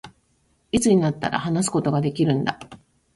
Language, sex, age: Japanese, female, 40-49